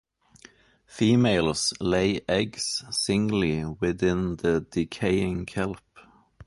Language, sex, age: English, male, 30-39